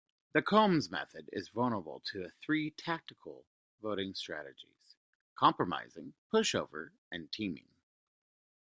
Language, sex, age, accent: English, male, 30-39, United States English